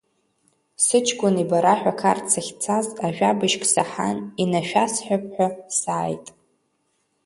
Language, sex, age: Abkhazian, female, under 19